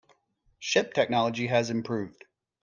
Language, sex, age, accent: English, male, 40-49, United States English